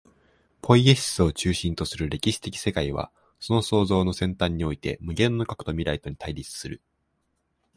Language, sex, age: Japanese, male, 19-29